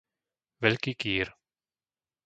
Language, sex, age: Slovak, male, 30-39